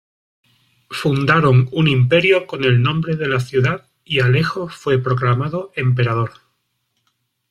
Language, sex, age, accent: Spanish, male, 40-49, España: Sur peninsular (Andalucia, Extremadura, Murcia)